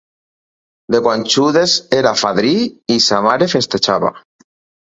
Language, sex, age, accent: Catalan, male, 30-39, apitxat